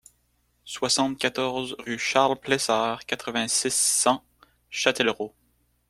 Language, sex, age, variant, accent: French, male, 19-29, Français d'Amérique du Nord, Français du Canada